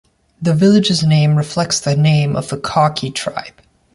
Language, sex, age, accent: English, male, 19-29, United States English